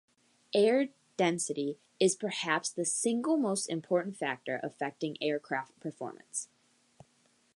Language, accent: English, United States English